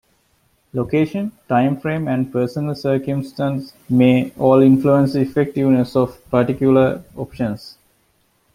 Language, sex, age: English, male, 19-29